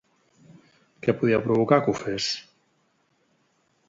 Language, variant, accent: Catalan, Central, central